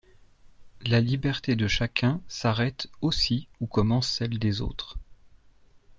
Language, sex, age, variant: French, male, 40-49, Français de métropole